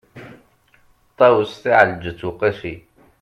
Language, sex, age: Kabyle, male, 40-49